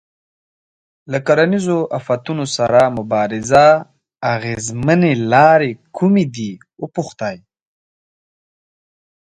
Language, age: Pashto, 19-29